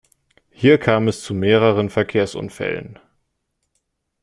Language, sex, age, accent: German, male, under 19, Deutschland Deutsch